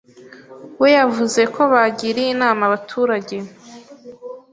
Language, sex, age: Kinyarwanda, female, 19-29